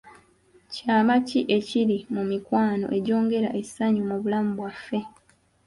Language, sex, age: Ganda, female, 19-29